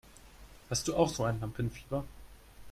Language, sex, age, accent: German, male, under 19, Deutschland Deutsch